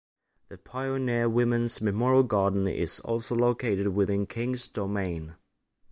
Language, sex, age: English, male, under 19